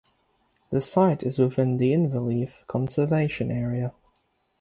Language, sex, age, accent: English, male, 19-29, United States English; England English